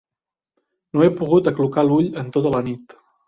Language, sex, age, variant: Catalan, male, 19-29, Central